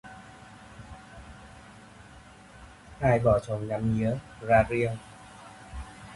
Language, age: Vietnamese, 19-29